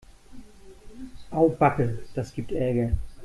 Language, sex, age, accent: German, male, 30-39, Deutschland Deutsch